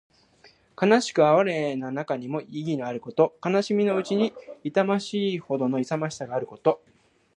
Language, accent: Japanese, 日本人